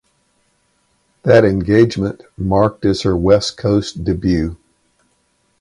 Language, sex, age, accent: English, male, 60-69, United States English